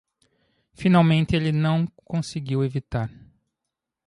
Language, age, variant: Portuguese, 40-49, Portuguese (Brasil)